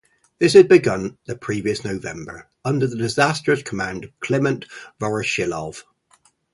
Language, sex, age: English, male, 50-59